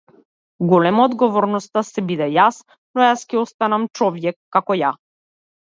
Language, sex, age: Macedonian, female, 30-39